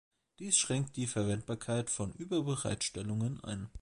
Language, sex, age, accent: German, male, 19-29, Deutschland Deutsch